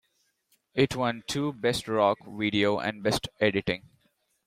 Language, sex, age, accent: English, male, 19-29, India and South Asia (India, Pakistan, Sri Lanka)